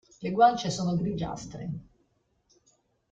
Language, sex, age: Italian, female, 60-69